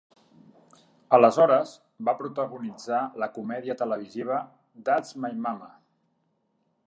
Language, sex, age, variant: Catalan, male, 50-59, Central